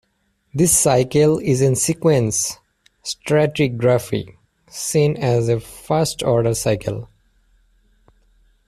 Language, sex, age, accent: English, male, 19-29, United States English